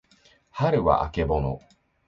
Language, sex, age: Japanese, male, 19-29